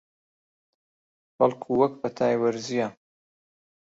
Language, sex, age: Central Kurdish, male, 30-39